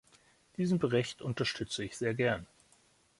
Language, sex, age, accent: German, male, 40-49, Deutschland Deutsch